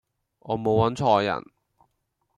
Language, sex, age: Cantonese, male, under 19